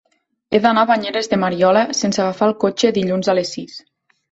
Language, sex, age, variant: Catalan, female, 19-29, Nord-Occidental